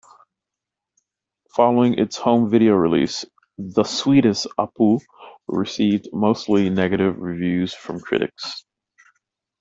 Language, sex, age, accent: English, male, 30-39, United States English